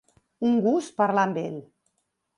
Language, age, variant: Catalan, 40-49, Central